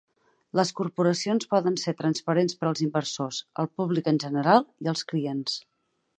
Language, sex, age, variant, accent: Catalan, female, 40-49, Central, Camp de Tarragona